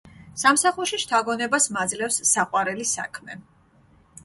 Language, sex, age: Georgian, female, 40-49